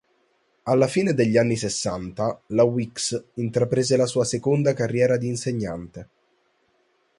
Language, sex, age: Italian, male, under 19